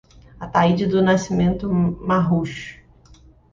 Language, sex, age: Portuguese, female, 30-39